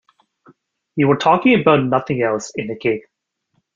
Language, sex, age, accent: English, male, 30-39, Canadian English